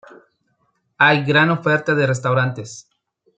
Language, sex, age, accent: Spanish, male, 30-39, México